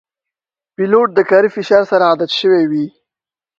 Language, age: Pashto, under 19